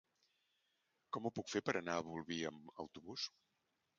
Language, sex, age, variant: Catalan, male, 60-69, Central